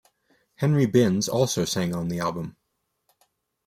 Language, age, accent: English, 19-29, United States English